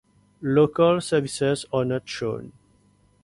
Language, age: English, 30-39